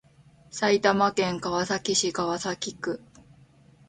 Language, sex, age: Japanese, female, 19-29